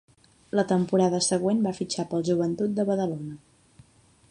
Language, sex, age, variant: Catalan, female, 19-29, Central